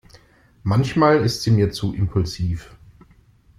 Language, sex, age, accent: German, male, 40-49, Deutschland Deutsch